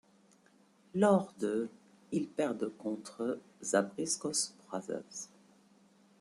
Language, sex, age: French, female, 50-59